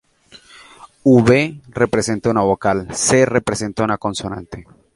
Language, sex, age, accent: Spanish, male, 30-39, Andino-Pacífico: Colombia, Perú, Ecuador, oeste de Bolivia y Venezuela andina